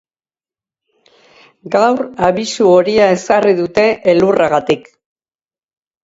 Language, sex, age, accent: Basque, female, 70-79, Erdialdekoa edo Nafarra (Gipuzkoa, Nafarroa)